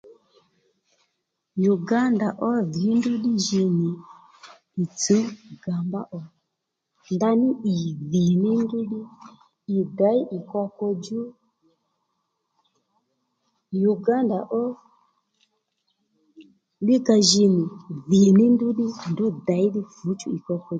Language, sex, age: Lendu, female, 30-39